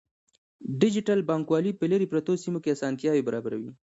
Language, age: Pashto, 19-29